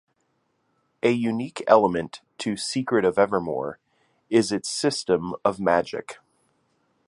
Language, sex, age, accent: English, male, 30-39, United States English